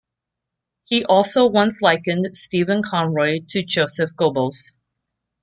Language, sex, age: English, female, 40-49